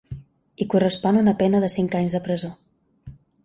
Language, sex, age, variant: Catalan, female, 19-29, Balear